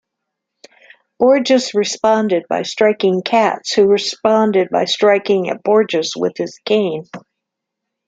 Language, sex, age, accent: English, female, 50-59, United States English